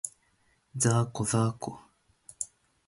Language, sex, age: Japanese, male, 19-29